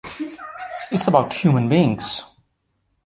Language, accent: English, India and South Asia (India, Pakistan, Sri Lanka)